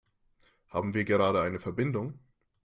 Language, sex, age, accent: German, male, 19-29, Deutschland Deutsch